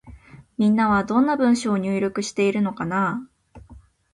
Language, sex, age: Japanese, female, 19-29